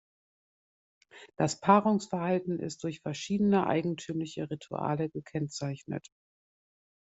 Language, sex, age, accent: German, male, 40-49, Deutschland Deutsch